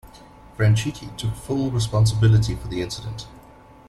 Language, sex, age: English, male, 30-39